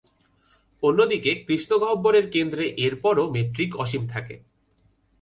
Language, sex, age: Bengali, male, 19-29